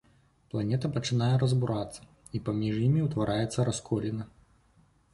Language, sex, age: Belarusian, male, 19-29